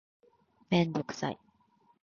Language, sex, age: Japanese, female, 19-29